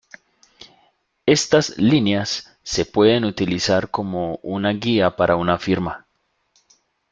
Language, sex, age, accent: Spanish, male, 30-39, Andino-Pacífico: Colombia, Perú, Ecuador, oeste de Bolivia y Venezuela andina